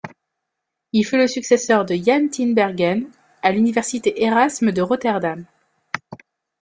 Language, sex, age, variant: French, female, 30-39, Français de métropole